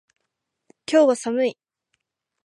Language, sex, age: Japanese, female, under 19